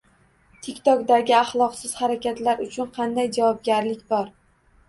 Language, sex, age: Uzbek, female, 19-29